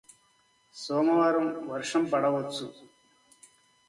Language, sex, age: Telugu, male, 60-69